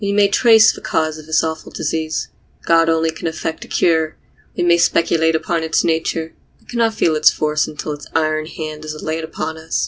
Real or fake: real